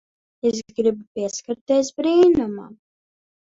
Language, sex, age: Latvian, female, under 19